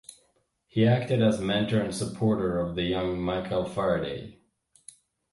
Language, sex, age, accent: English, male, 30-39, United States English